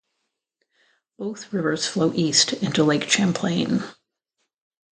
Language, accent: English, United States English